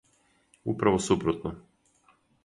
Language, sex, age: Serbian, male, 50-59